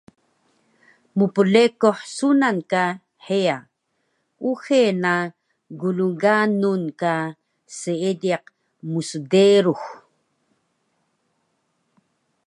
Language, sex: Taroko, female